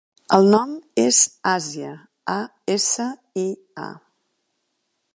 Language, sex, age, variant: Catalan, female, 40-49, Central